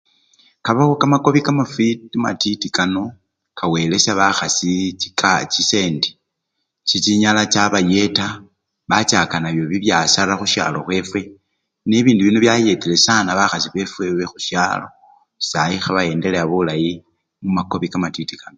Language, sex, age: Luyia, male, 60-69